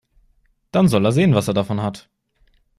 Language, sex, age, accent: German, male, under 19, Deutschland Deutsch